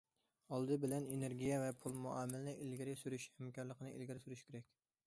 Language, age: Uyghur, 19-29